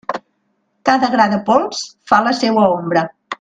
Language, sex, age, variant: Catalan, female, 40-49, Nord-Occidental